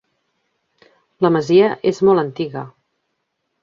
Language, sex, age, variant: Catalan, female, 40-49, Central